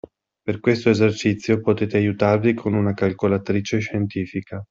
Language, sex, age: Italian, male, 40-49